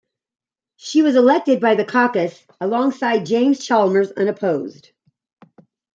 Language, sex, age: English, female, 40-49